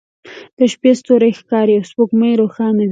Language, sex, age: Pashto, female, 19-29